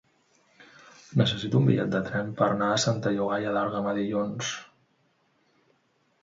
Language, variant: Catalan, Central